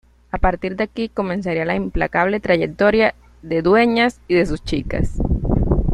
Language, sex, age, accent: Spanish, female, 19-29, Caribe: Cuba, Venezuela, Puerto Rico, República Dominicana, Panamá, Colombia caribeña, México caribeño, Costa del golfo de México